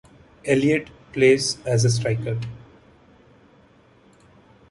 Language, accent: English, India and South Asia (India, Pakistan, Sri Lanka)